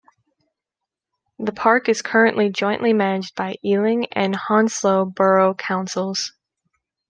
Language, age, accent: English, 19-29, United States English